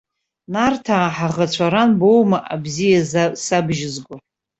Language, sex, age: Abkhazian, female, 40-49